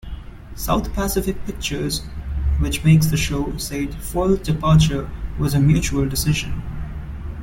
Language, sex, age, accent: English, male, 19-29, India and South Asia (India, Pakistan, Sri Lanka)